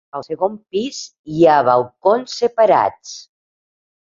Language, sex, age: Catalan, female, 60-69